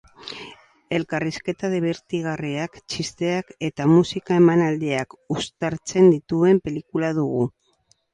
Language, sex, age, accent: Basque, female, 60-69, Erdialdekoa edo Nafarra (Gipuzkoa, Nafarroa)